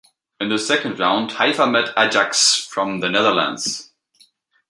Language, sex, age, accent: English, male, 19-29, United States English